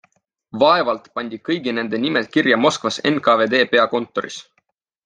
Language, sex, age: Estonian, male, 19-29